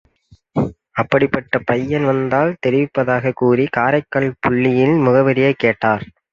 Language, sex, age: Tamil, male, 19-29